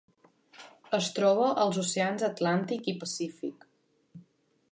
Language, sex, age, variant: Catalan, female, under 19, Central